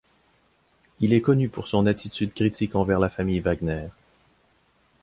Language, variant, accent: French, Français d'Amérique du Nord, Français du Canada